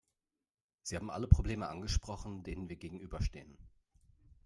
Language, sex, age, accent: German, male, 30-39, Deutschland Deutsch